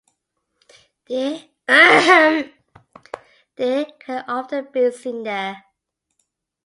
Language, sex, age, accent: English, female, 40-49, Scottish English